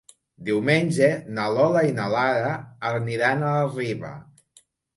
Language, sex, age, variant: Catalan, male, 40-49, Nord-Occidental